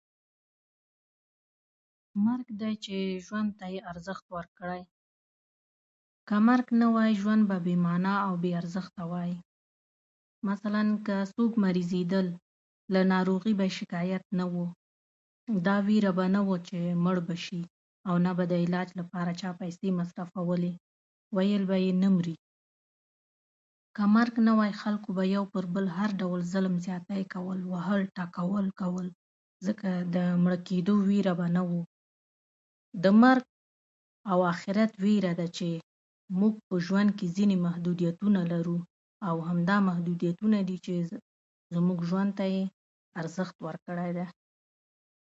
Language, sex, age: Pashto, female, 30-39